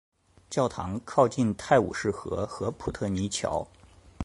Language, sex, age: Chinese, male, 30-39